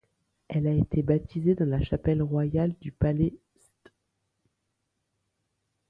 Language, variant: French, Français de métropole